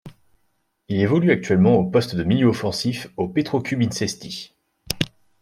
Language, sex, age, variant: French, male, 19-29, Français de métropole